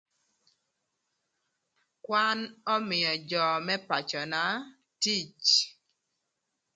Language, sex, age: Thur, female, 30-39